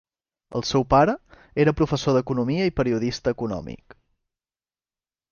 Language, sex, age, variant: Catalan, male, 19-29, Central